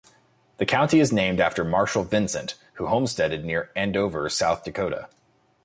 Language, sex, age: English, male, 19-29